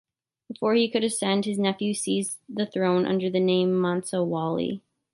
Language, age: English, 19-29